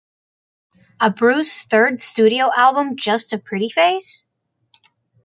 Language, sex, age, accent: English, female, under 19, United States English